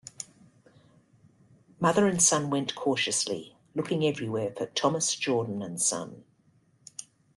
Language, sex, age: English, female, 50-59